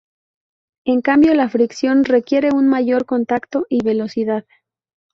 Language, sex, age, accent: Spanish, female, 19-29, México